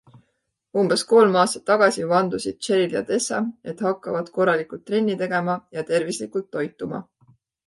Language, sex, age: Estonian, female, 30-39